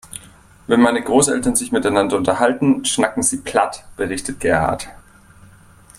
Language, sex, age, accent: German, male, 30-39, Deutschland Deutsch